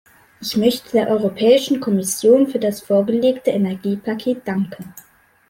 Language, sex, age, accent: German, male, under 19, Deutschland Deutsch